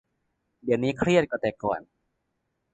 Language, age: Thai, 19-29